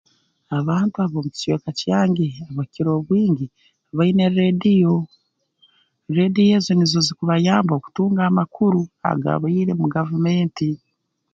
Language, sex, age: Tooro, female, 40-49